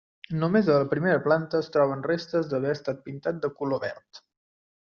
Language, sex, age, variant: Catalan, male, 19-29, Central